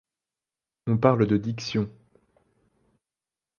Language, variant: French, Français de métropole